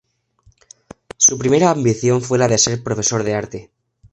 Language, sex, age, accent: Spanish, male, 19-29, España: Centro-Sur peninsular (Madrid, Toledo, Castilla-La Mancha)